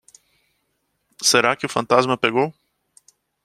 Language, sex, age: Portuguese, male, 40-49